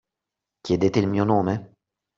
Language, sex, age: Italian, male, 30-39